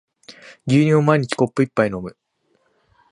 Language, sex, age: Japanese, male, 19-29